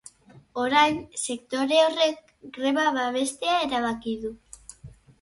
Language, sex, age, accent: Basque, female, 40-49, Erdialdekoa edo Nafarra (Gipuzkoa, Nafarroa)